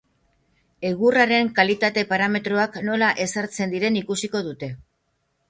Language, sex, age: Basque, female, 50-59